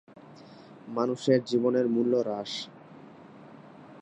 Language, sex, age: Bengali, male, 19-29